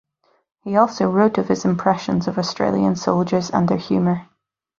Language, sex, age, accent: English, female, 30-39, Northern Irish; yorkshire